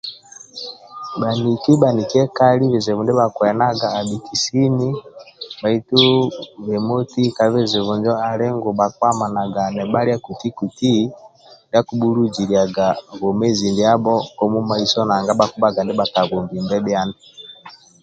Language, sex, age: Amba (Uganda), male, 50-59